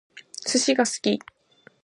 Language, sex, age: Japanese, female, 19-29